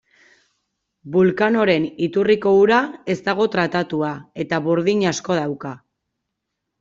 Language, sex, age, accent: Basque, female, 30-39, Erdialdekoa edo Nafarra (Gipuzkoa, Nafarroa)